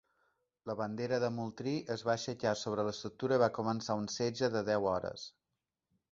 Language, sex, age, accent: Catalan, male, 40-49, balear; central